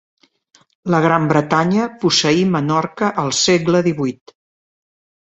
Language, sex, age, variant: Catalan, female, 50-59, Central